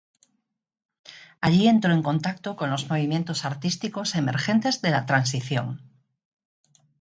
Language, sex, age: Spanish, female, 40-49